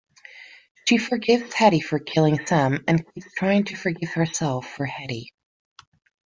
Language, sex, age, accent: English, female, 30-39, England English